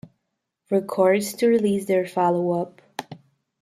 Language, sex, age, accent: English, female, under 19, United States English